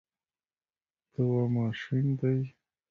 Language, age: Pashto, 19-29